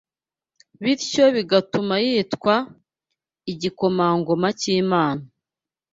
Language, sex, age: Kinyarwanda, female, 19-29